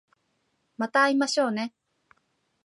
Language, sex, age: Japanese, female, 19-29